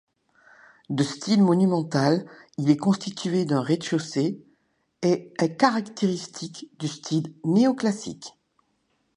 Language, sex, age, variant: French, female, 60-69, Français de métropole